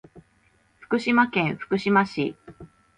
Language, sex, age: Japanese, female, 30-39